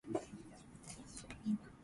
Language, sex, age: Japanese, male, under 19